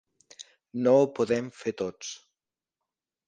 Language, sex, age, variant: Catalan, male, 40-49, Nord-Occidental